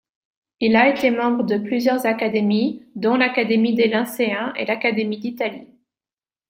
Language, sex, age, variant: French, female, 19-29, Français de métropole